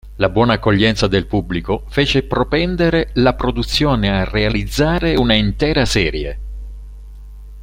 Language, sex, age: Italian, male, 60-69